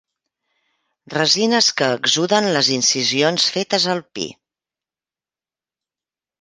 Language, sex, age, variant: Catalan, female, 50-59, Central